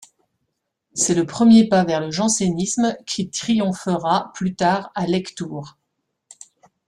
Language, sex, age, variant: French, female, 50-59, Français de métropole